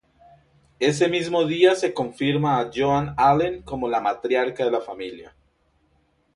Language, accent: Spanish, Andino-Pacífico: Colombia, Perú, Ecuador, oeste de Bolivia y Venezuela andina